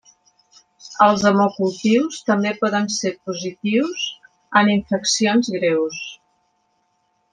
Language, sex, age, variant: Catalan, female, 60-69, Central